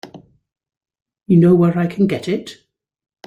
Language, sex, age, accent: English, male, 50-59, Welsh English